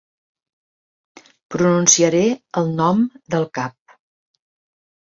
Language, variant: Catalan, Central